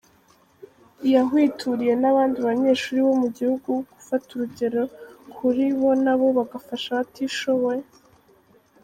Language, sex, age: Kinyarwanda, female, under 19